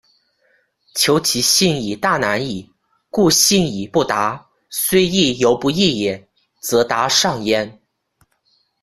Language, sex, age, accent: Chinese, male, under 19, 出生地：江西省